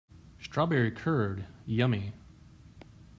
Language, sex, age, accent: English, male, 30-39, United States English